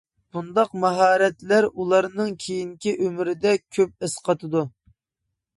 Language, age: Uyghur, 19-29